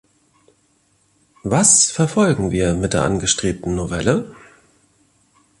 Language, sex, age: German, male, 40-49